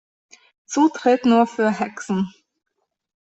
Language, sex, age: German, female, 19-29